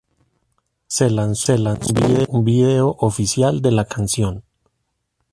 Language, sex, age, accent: Spanish, male, 30-39, Andino-Pacífico: Colombia, Perú, Ecuador, oeste de Bolivia y Venezuela andina